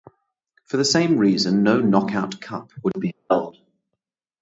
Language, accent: English, England English; New Zealand English